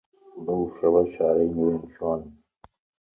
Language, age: Central Kurdish, 50-59